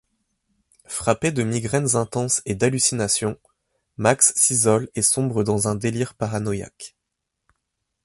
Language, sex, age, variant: French, male, 30-39, Français de métropole